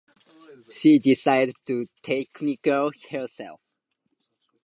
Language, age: English, 19-29